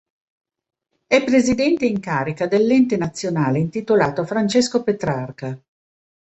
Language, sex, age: Italian, female, 50-59